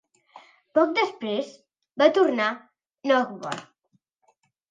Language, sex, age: Catalan, female, under 19